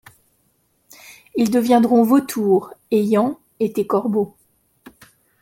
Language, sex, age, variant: French, male, 40-49, Français de métropole